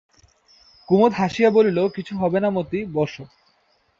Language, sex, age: Bengali, male, 19-29